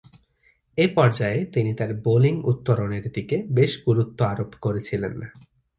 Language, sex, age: Bengali, male, 19-29